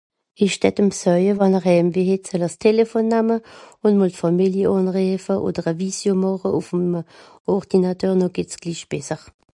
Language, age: Swiss German, 50-59